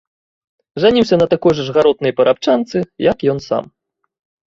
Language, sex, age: Belarusian, male, 30-39